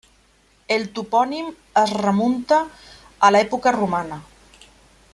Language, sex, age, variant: Catalan, female, 40-49, Central